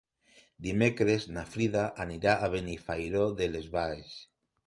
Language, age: Catalan, 40-49